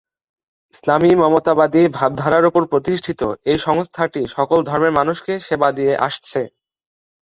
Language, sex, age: Bengali, male, 19-29